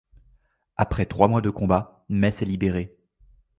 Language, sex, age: French, male, 19-29